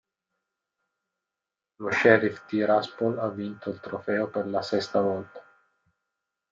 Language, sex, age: Italian, male, 50-59